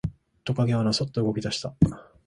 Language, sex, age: Japanese, male, 19-29